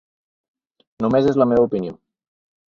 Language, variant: Catalan, Central